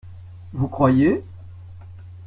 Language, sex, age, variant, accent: French, male, 70-79, Français d'Europe, Français de Belgique